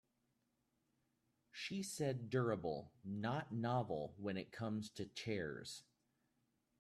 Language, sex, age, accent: English, male, 30-39, United States English